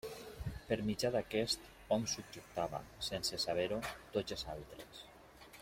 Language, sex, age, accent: Catalan, male, 40-49, valencià